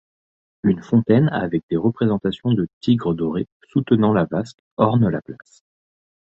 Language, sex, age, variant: French, male, 19-29, Français de métropole